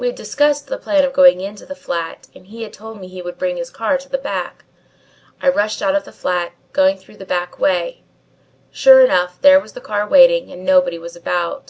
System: none